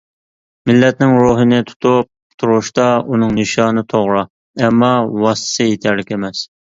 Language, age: Uyghur, 30-39